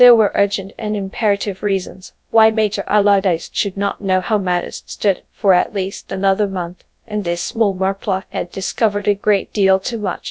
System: TTS, GradTTS